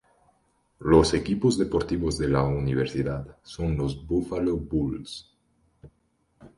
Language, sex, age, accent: Spanish, male, 19-29, Andino-Pacífico: Colombia, Perú, Ecuador, oeste de Bolivia y Venezuela andina